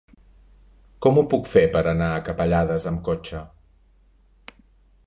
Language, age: Catalan, 40-49